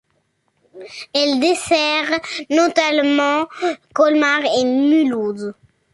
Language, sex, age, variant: French, male, under 19, Français de métropole